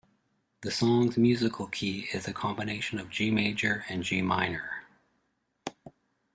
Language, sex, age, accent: English, male, 50-59, Canadian English